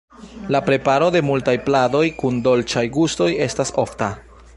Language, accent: Esperanto, Internacia